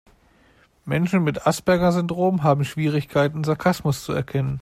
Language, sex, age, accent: German, male, 19-29, Deutschland Deutsch